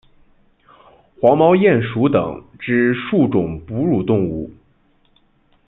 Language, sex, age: Chinese, male, 19-29